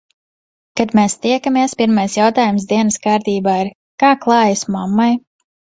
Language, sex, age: Latvian, female, 30-39